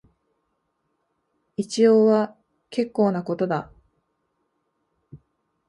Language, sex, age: Japanese, female, 30-39